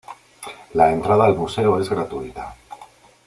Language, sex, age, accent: Spanish, male, 40-49, España: Norte peninsular (Asturias, Castilla y León, Cantabria, País Vasco, Navarra, Aragón, La Rioja, Guadalajara, Cuenca)